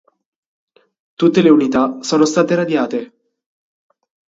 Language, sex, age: Italian, male, 19-29